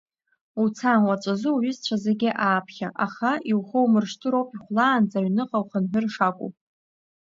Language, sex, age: Abkhazian, female, under 19